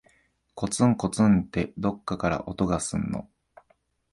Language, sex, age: Japanese, male, 19-29